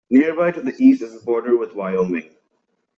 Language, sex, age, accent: English, male, 19-29, England English